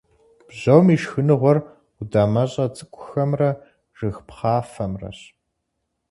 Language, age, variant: Kabardian, 19-29, Адыгэбзэ (Къэбэрдей, Кирил, псоми зэдай)